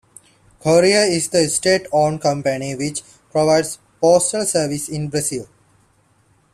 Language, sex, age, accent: English, male, 19-29, India and South Asia (India, Pakistan, Sri Lanka)